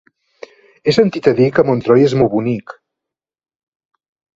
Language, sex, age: Catalan, male, 50-59